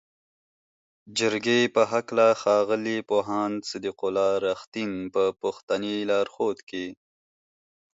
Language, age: Pashto, 19-29